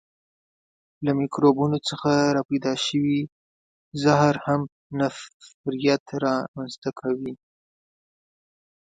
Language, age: Pashto, 19-29